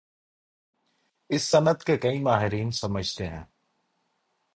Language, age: Urdu, 30-39